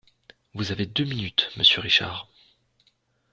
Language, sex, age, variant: French, male, 30-39, Français de métropole